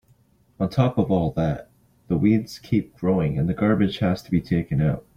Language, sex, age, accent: English, male, 19-29, Canadian English